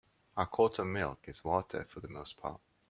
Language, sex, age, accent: English, male, 19-29, England English